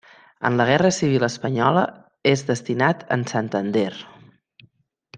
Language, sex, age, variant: Catalan, female, 40-49, Central